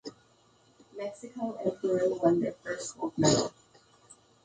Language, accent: English, United States English